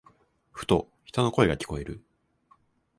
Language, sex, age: Japanese, male, 19-29